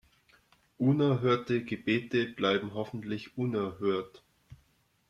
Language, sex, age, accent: German, male, 30-39, Deutschland Deutsch